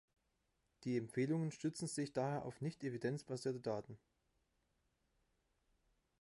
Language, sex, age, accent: German, male, 19-29, Deutschland Deutsch